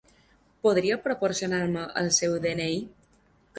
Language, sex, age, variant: Catalan, female, 19-29, Balear